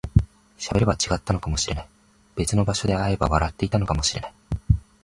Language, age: Japanese, 19-29